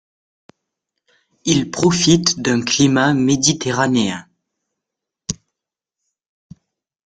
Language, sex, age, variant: French, male, under 19, Français de métropole